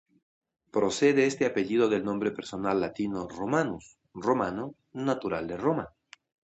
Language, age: Spanish, 60-69